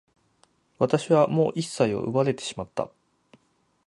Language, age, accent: Japanese, 30-39, 標準